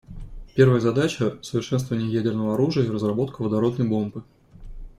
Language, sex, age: Russian, male, 30-39